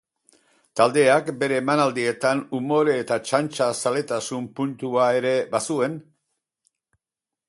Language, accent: Basque, Erdialdekoa edo Nafarra (Gipuzkoa, Nafarroa)